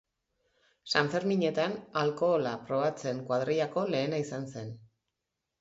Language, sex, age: Basque, female, 40-49